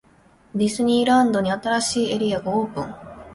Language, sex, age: Japanese, female, 19-29